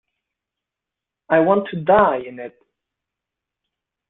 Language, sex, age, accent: English, male, 19-29, United States English